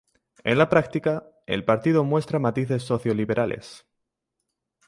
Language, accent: Spanish, España: Centro-Sur peninsular (Madrid, Toledo, Castilla-La Mancha)